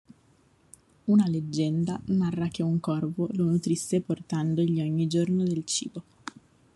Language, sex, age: Italian, female, 30-39